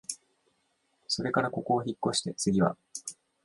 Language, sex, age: Japanese, male, 19-29